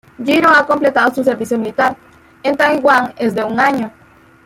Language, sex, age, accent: Spanish, female, 19-29, América central